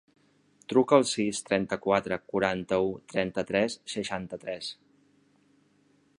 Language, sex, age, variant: Catalan, male, 40-49, Central